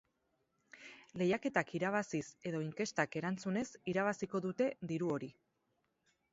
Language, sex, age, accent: Basque, female, 30-39, Erdialdekoa edo Nafarra (Gipuzkoa, Nafarroa)